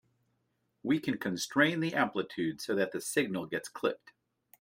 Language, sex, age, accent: English, male, 50-59, United States English